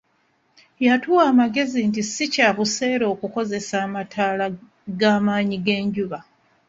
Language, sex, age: Ganda, female, 30-39